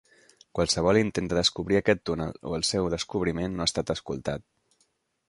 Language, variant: Catalan, Central